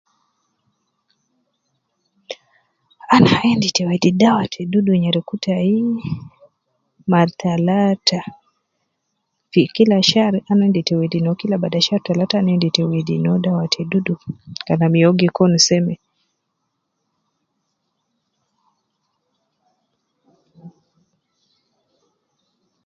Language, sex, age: Nubi, female, 30-39